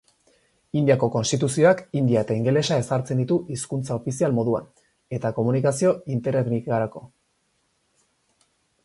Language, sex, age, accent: Basque, male, 19-29, Erdialdekoa edo Nafarra (Gipuzkoa, Nafarroa)